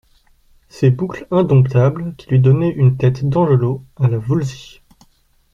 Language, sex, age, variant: French, male, 19-29, Français de métropole